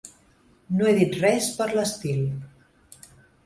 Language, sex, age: Catalan, female, 40-49